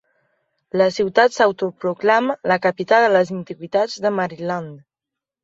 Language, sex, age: Catalan, female, 19-29